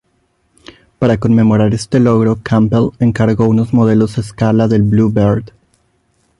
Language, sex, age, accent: Spanish, male, 19-29, México